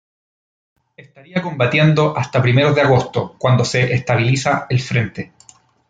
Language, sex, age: Spanish, male, 30-39